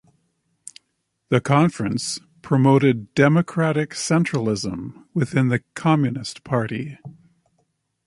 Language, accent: English, Canadian English